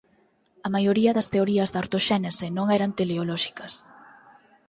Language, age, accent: Galician, 19-29, Normativo (estándar)